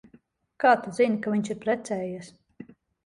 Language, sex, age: Latvian, female, 40-49